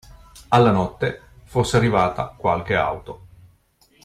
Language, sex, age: Italian, male, 50-59